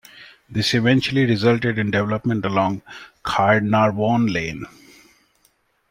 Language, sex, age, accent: English, male, 30-39, India and South Asia (India, Pakistan, Sri Lanka)